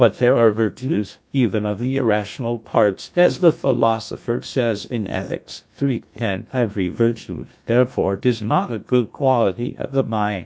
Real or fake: fake